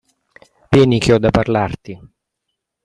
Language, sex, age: Italian, male, 40-49